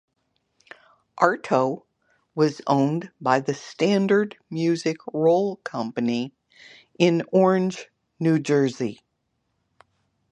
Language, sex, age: English, female, 60-69